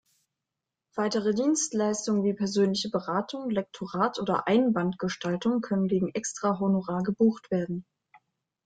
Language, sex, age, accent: German, female, 19-29, Deutschland Deutsch